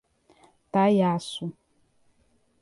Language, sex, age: Portuguese, female, 19-29